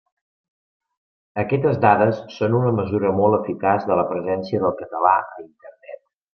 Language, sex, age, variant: Catalan, male, 30-39, Central